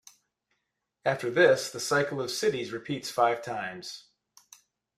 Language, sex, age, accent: English, male, 40-49, United States English